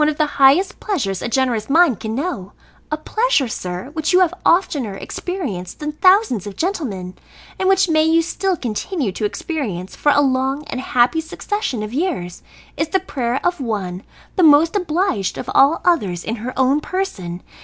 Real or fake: real